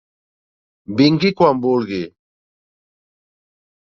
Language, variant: Catalan, Central